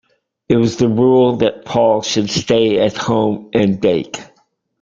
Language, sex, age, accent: English, male, 60-69, United States English